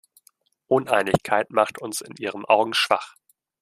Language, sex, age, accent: German, male, 19-29, Deutschland Deutsch